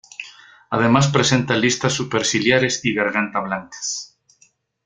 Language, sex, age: Spanish, male, 40-49